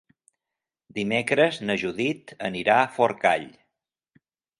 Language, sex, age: Catalan, male, 50-59